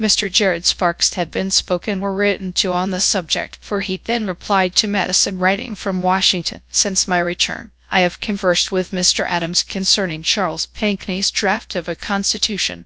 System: TTS, GradTTS